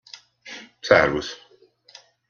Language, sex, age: Hungarian, male, 50-59